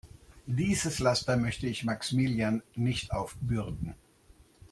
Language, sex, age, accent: German, male, 60-69, Deutschland Deutsch